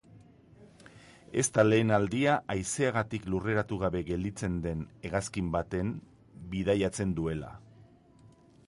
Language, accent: Basque, Mendebalekoa (Araba, Bizkaia, Gipuzkoako mendebaleko herri batzuk)